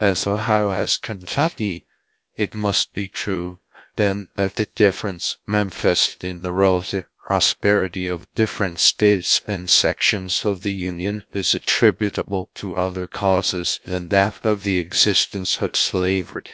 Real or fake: fake